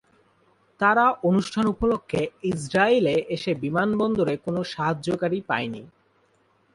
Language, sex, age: Bengali, male, 19-29